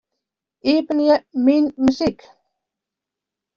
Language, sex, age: Western Frisian, female, 60-69